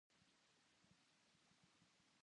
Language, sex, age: Japanese, female, under 19